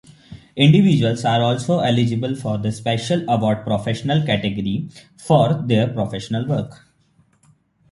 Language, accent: English, India and South Asia (India, Pakistan, Sri Lanka)